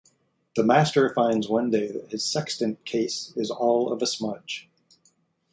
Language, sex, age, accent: English, male, 40-49, United States English